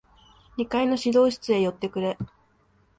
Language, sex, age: Japanese, female, 19-29